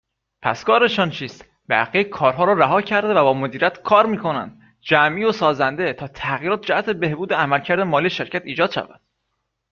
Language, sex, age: Persian, male, 19-29